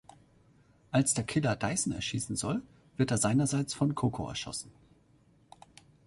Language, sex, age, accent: German, male, 30-39, Deutschland Deutsch